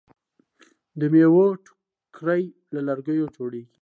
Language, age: Pashto, 19-29